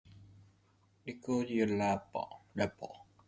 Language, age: French, 19-29